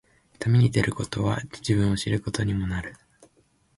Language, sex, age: Japanese, male, 19-29